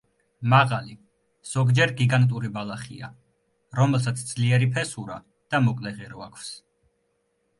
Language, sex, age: Georgian, male, 19-29